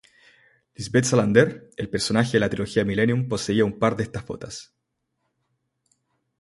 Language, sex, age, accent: Spanish, male, 19-29, Chileno: Chile, Cuyo